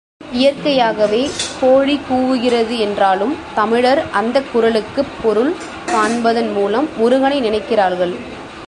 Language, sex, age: Tamil, female, 19-29